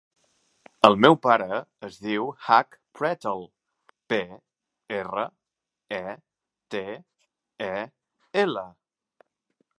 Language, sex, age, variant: Catalan, male, 19-29, Central